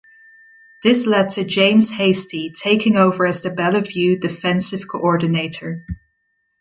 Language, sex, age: English, female, 19-29